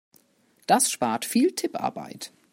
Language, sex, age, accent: German, male, under 19, Deutschland Deutsch